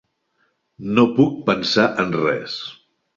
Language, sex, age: Catalan, male, 60-69